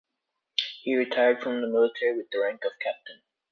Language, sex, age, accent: English, male, 19-29, United States English